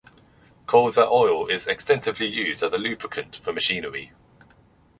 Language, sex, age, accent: English, male, 30-39, England English